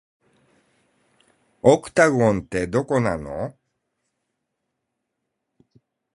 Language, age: Japanese, 40-49